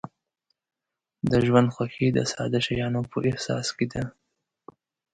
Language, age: Pashto, 19-29